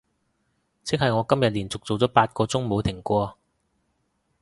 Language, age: Cantonese, 30-39